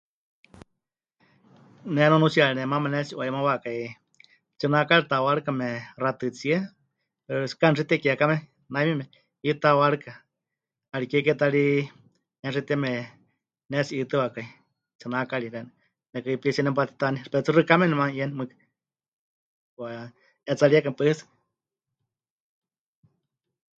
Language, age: Huichol, 50-59